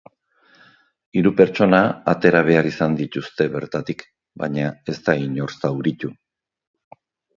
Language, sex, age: Basque, male, 60-69